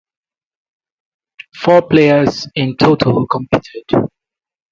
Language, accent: English, Nigerian English